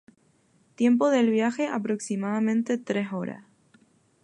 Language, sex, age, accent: Spanish, female, 19-29, España: Islas Canarias